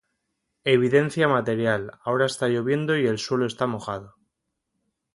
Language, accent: Spanish, España: Norte peninsular (Asturias, Castilla y León, Cantabria, País Vasco, Navarra, Aragón, La Rioja, Guadalajara, Cuenca)